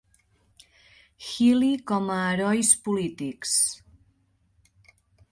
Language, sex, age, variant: Catalan, female, 30-39, Central